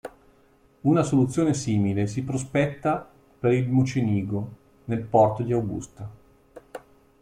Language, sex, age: Italian, male, 40-49